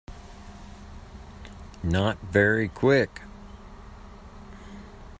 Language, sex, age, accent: English, male, 40-49, United States English